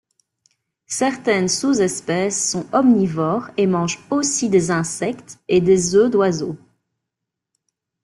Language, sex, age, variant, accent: French, female, 30-39, Français d'Europe, Français de Belgique